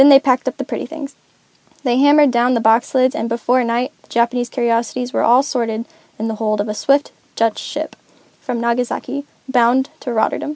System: none